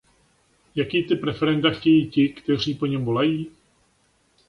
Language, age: Czech, 40-49